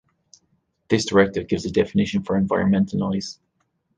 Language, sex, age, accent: English, male, 30-39, Irish English